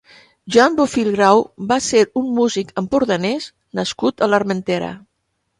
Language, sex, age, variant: Catalan, female, 70-79, Central